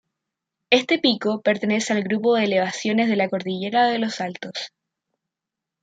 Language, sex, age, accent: Spanish, female, 19-29, Chileno: Chile, Cuyo